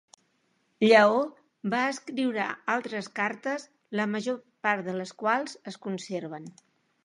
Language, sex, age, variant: Catalan, female, 50-59, Central